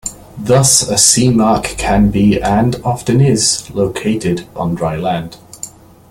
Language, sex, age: English, male, 19-29